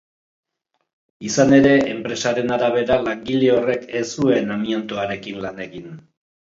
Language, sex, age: Basque, male, 60-69